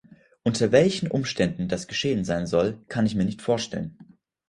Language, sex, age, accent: German, male, under 19, Deutschland Deutsch